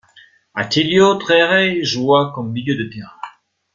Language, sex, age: French, male, 50-59